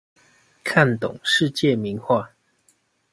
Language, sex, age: Chinese, male, 19-29